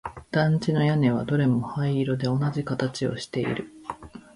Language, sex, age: Japanese, female, 40-49